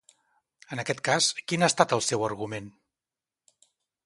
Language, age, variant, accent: Catalan, 50-59, Central, central